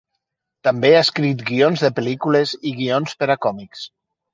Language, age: Catalan, 50-59